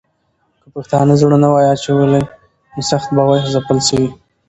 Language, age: Pashto, under 19